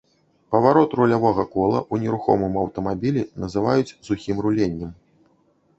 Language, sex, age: Belarusian, male, 40-49